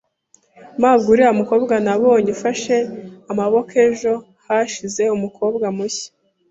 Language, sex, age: Kinyarwanda, female, 19-29